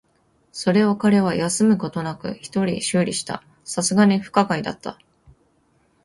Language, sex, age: Japanese, female, 19-29